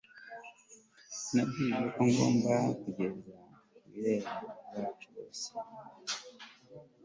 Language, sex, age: Kinyarwanda, male, 40-49